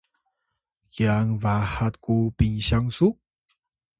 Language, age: Atayal, 30-39